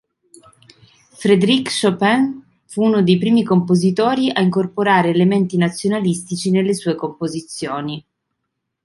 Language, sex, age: Italian, female, 30-39